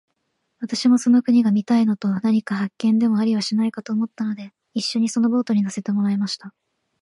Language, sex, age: Japanese, female, 19-29